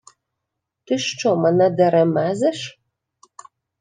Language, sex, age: Ukrainian, female, 30-39